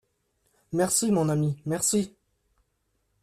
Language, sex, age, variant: French, male, 19-29, Français de métropole